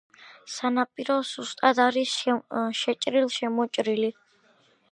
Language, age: Georgian, under 19